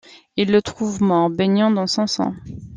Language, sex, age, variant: French, female, 30-39, Français de métropole